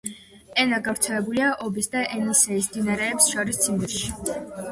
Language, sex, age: Georgian, female, under 19